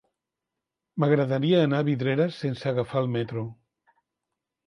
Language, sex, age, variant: Catalan, male, 50-59, Central